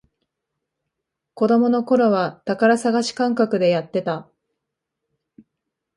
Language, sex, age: Japanese, female, 30-39